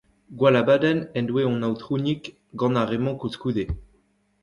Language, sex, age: Breton, male, 19-29